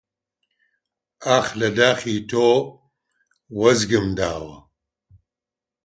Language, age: Central Kurdish, 60-69